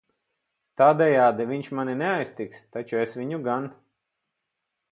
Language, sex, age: Latvian, male, 40-49